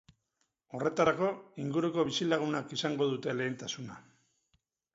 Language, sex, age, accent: Basque, male, 50-59, Mendebalekoa (Araba, Bizkaia, Gipuzkoako mendebaleko herri batzuk)